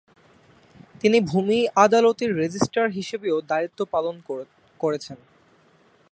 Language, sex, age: Bengali, male, 19-29